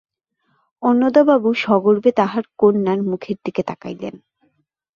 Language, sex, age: Bengali, female, 19-29